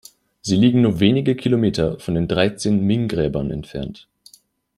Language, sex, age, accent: German, male, 19-29, Deutschland Deutsch